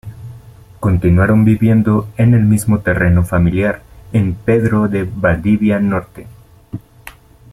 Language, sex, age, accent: Spanish, male, 19-29, México